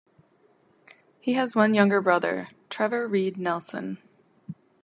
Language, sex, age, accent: English, female, 30-39, United States English